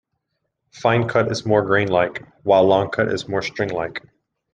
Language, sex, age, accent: English, male, 30-39, United States English